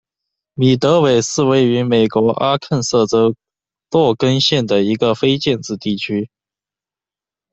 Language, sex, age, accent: Chinese, male, under 19, 出生地：四川省